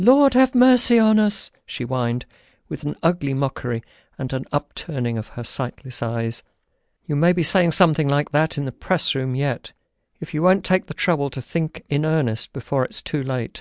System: none